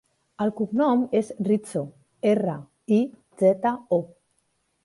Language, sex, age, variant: Catalan, female, 40-49, Central